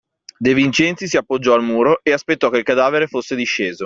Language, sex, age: Italian, male, 19-29